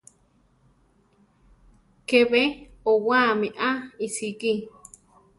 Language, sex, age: Central Tarahumara, female, 30-39